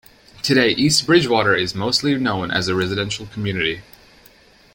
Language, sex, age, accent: English, male, 19-29, United States English